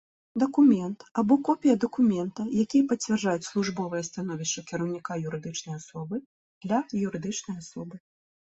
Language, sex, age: Belarusian, female, 30-39